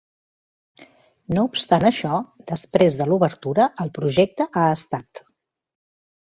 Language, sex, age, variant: Catalan, female, 40-49, Central